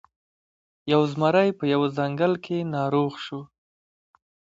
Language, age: Pashto, 30-39